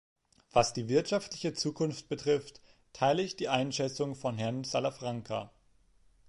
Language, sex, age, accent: German, male, 19-29, Deutschland Deutsch